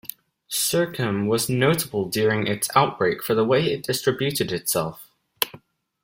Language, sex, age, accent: English, male, under 19, United States English